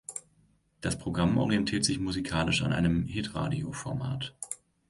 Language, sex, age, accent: German, male, 19-29, Deutschland Deutsch